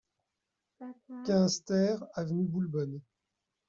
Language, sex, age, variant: French, male, 30-39, Français de métropole